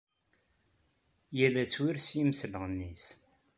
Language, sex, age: Kabyle, male, 60-69